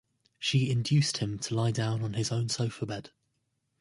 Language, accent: English, England English